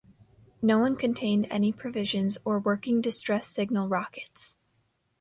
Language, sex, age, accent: English, female, under 19, United States English